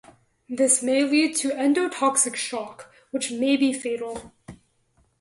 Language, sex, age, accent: English, female, under 19, United States English